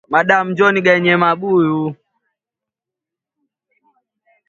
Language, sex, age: Swahili, male, 19-29